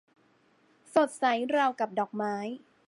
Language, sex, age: Thai, female, 19-29